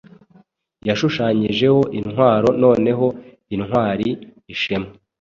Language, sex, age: Kinyarwanda, male, 40-49